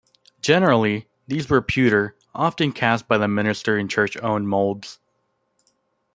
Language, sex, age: English, male, under 19